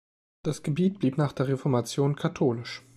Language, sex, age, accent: German, male, 30-39, Deutschland Deutsch